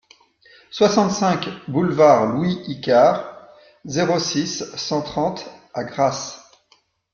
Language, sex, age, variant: French, male, 40-49, Français de métropole